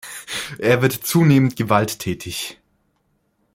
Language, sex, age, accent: German, male, 19-29, Deutschland Deutsch